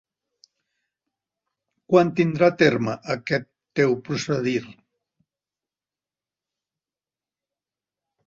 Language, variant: Catalan, Central